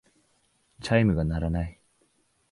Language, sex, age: Japanese, male, 19-29